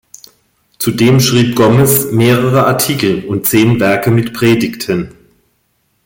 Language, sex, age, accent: German, female, 50-59, Deutschland Deutsch